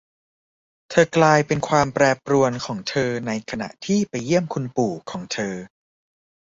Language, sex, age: Thai, male, 19-29